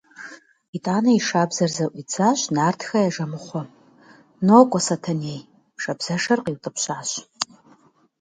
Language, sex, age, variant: Kabardian, female, 50-59, Адыгэбзэ (Къэбэрдей, Кирил, псоми зэдай)